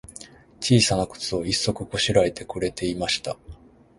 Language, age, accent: Japanese, 30-39, 関西